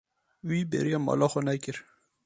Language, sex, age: Kurdish, male, 30-39